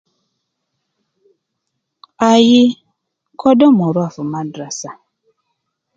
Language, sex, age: Nubi, female, 30-39